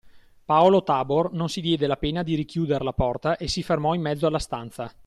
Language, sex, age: Italian, male, 19-29